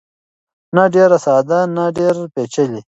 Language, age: Pashto, 19-29